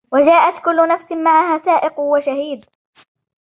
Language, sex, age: Arabic, female, 19-29